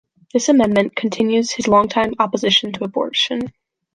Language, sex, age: English, female, 19-29